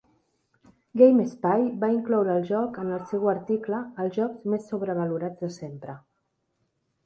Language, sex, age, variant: Catalan, female, 40-49, Central